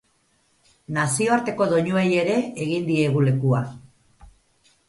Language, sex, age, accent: Basque, female, 50-59, Erdialdekoa edo Nafarra (Gipuzkoa, Nafarroa)